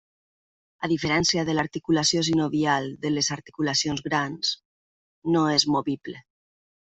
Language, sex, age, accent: Catalan, female, 40-49, valencià